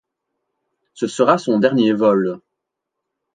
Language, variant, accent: French, Français d'Europe, Français de Belgique